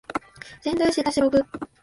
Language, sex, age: Japanese, female, 19-29